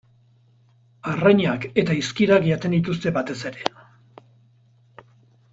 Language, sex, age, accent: Basque, male, 50-59, Erdialdekoa edo Nafarra (Gipuzkoa, Nafarroa)